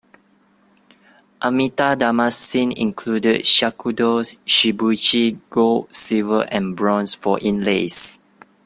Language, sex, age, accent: English, male, 19-29, Malaysian English